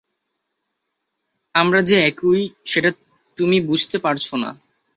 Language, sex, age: Bengali, male, 19-29